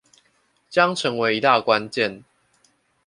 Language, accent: Chinese, 出生地：臺北市